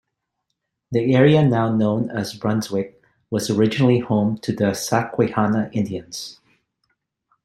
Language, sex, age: English, male, 40-49